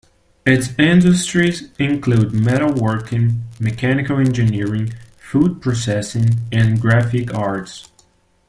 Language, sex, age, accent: English, male, 19-29, United States English